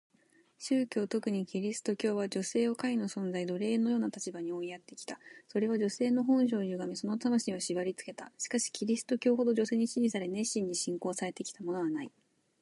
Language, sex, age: Japanese, female, 19-29